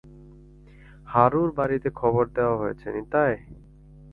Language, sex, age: Bengali, male, 19-29